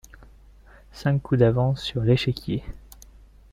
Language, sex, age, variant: French, male, 19-29, Français de métropole